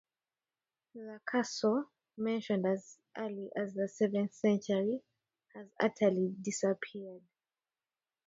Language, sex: English, female